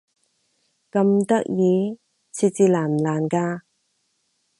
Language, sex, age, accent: Cantonese, female, 30-39, 广州音